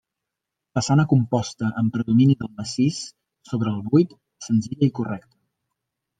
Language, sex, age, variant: Catalan, male, 40-49, Central